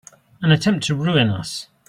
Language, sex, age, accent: English, male, 40-49, England English